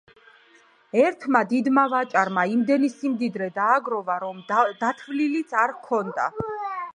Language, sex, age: Georgian, female, 30-39